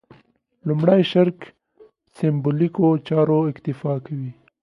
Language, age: Pashto, 19-29